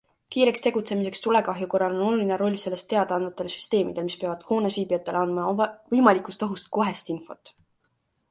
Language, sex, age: Estonian, female, 19-29